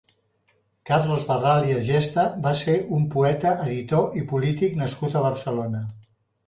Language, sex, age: Catalan, male, 60-69